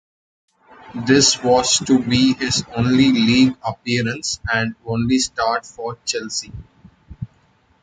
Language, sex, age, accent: English, male, 19-29, India and South Asia (India, Pakistan, Sri Lanka)